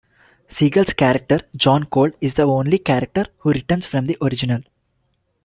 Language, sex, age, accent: English, male, 19-29, India and South Asia (India, Pakistan, Sri Lanka)